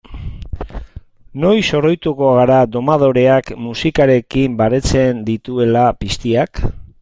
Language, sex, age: Basque, male, 60-69